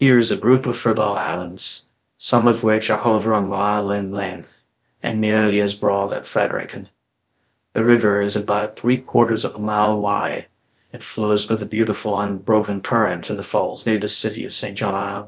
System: TTS, VITS